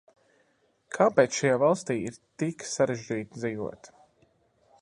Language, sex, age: Latvian, male, 30-39